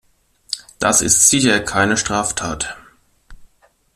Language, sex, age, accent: German, male, 30-39, Deutschland Deutsch